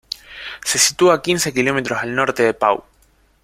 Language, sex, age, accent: Spanish, male, 19-29, Rioplatense: Argentina, Uruguay, este de Bolivia, Paraguay